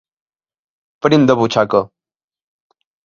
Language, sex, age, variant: Catalan, male, 19-29, Balear